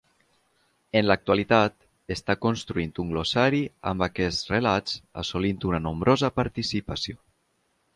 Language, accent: Catalan, valencià; valencià meridional